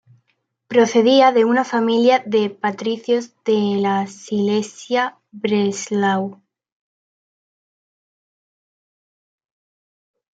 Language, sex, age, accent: Spanish, female, 19-29, España: Sur peninsular (Andalucia, Extremadura, Murcia)